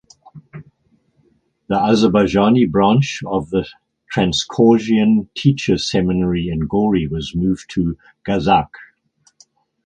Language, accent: English, England English